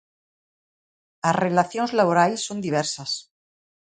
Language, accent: Galician, Atlántico (seseo e gheada)